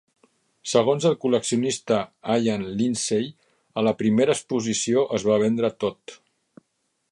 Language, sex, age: Catalan, male, 50-59